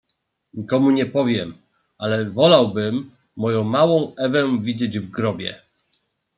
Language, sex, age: Polish, male, 30-39